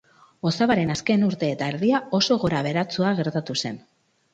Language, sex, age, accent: Basque, female, 30-39, Mendebalekoa (Araba, Bizkaia, Gipuzkoako mendebaleko herri batzuk)